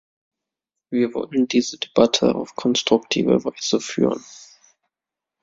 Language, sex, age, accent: German, male, 19-29, Deutschland Deutsch